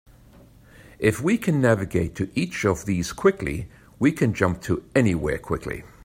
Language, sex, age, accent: English, male, 60-69, United States English